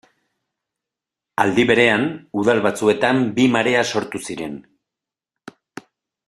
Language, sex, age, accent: Basque, male, 40-49, Erdialdekoa edo Nafarra (Gipuzkoa, Nafarroa)